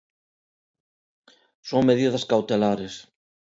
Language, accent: Galician, Neofalante